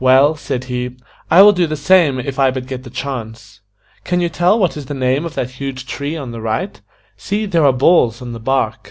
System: none